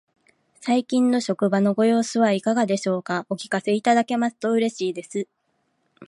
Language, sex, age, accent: Japanese, female, 19-29, 関西